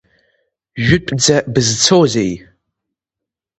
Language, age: Abkhazian, under 19